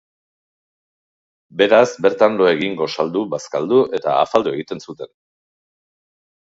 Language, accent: Basque, Erdialdekoa edo Nafarra (Gipuzkoa, Nafarroa)